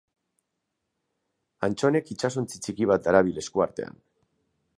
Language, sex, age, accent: Basque, male, 30-39, Mendebalekoa (Araba, Bizkaia, Gipuzkoako mendebaleko herri batzuk)